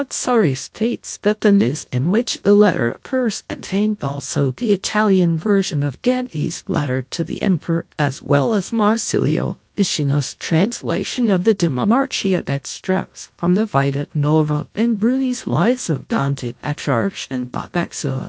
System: TTS, GlowTTS